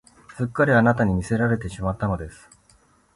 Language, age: Japanese, 40-49